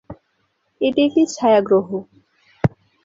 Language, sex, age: Bengali, female, under 19